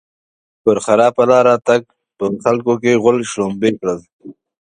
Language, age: Pashto, 30-39